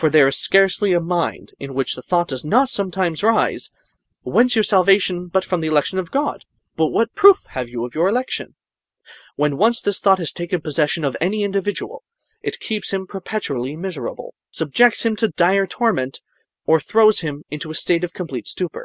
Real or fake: real